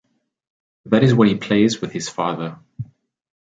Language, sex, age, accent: English, male, 19-29, Southern African (South Africa, Zimbabwe, Namibia)